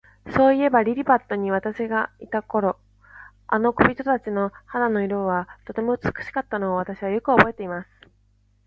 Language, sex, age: Japanese, female, 19-29